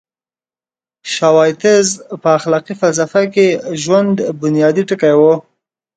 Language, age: Pashto, 19-29